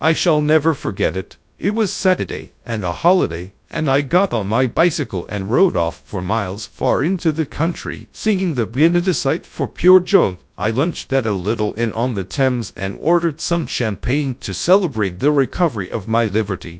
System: TTS, GradTTS